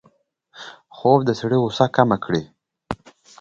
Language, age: Pashto, 19-29